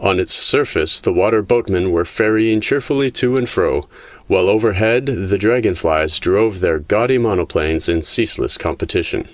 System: none